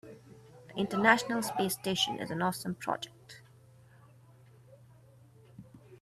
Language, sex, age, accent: English, female, 19-29, India and South Asia (India, Pakistan, Sri Lanka)